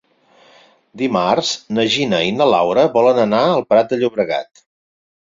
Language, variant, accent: Catalan, Central, Barceloní